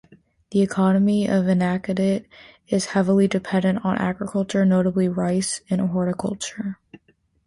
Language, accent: English, United States English